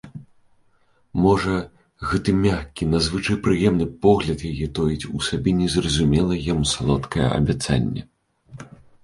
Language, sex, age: Belarusian, male, 19-29